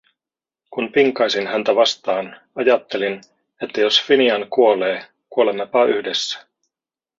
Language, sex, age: Finnish, male, 40-49